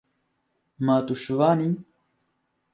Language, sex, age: Kurdish, male, 19-29